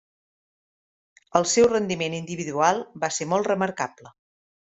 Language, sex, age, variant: Catalan, female, 40-49, Central